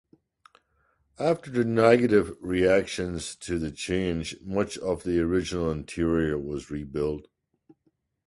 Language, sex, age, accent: English, male, 50-59, Irish English